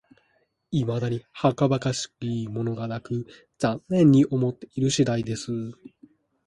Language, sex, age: Japanese, male, 19-29